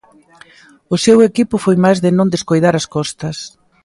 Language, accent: Galician, Oriental (común en zona oriental)